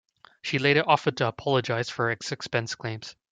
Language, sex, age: English, male, 19-29